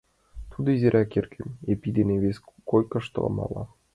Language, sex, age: Mari, male, under 19